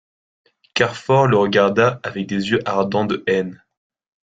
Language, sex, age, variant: French, male, 19-29, Français de métropole